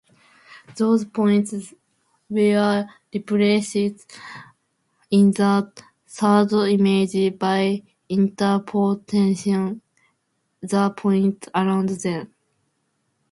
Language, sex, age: English, female, under 19